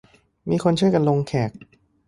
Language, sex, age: Thai, male, 30-39